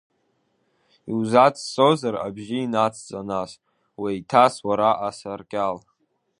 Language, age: Abkhazian, under 19